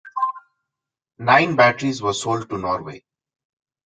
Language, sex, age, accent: English, male, 30-39, India and South Asia (India, Pakistan, Sri Lanka)